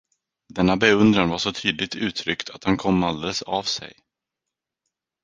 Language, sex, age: Swedish, male, 19-29